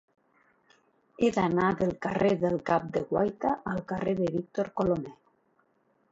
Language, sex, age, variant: Catalan, female, 40-49, Nord-Occidental